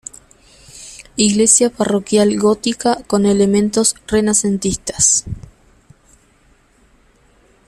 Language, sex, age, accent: Spanish, female, 19-29, Rioplatense: Argentina, Uruguay, este de Bolivia, Paraguay